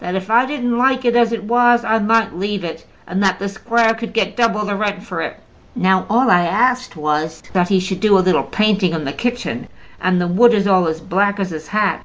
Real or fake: real